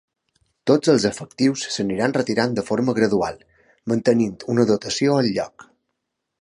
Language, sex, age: Catalan, male, 30-39